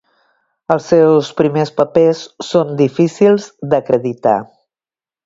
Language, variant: Catalan, Septentrional